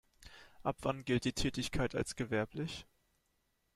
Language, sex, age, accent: German, male, 19-29, Deutschland Deutsch